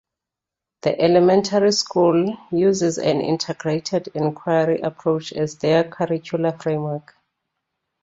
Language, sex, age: English, female, 40-49